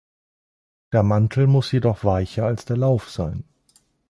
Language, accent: German, Deutschland Deutsch